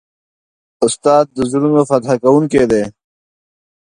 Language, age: Pashto, 30-39